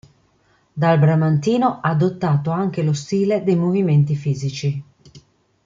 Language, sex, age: Italian, female, 50-59